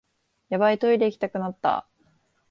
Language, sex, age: Japanese, female, 19-29